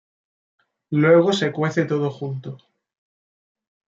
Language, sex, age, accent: Spanish, male, 19-29, España: Centro-Sur peninsular (Madrid, Toledo, Castilla-La Mancha)